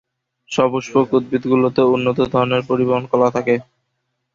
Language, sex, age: Bengali, male, 19-29